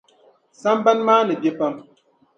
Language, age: Dagbani, 19-29